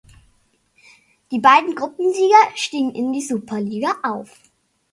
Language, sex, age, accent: German, male, 40-49, Deutschland Deutsch